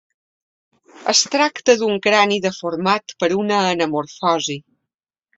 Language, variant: Catalan, Balear